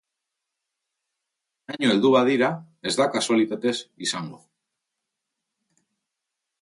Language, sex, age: Basque, male, 40-49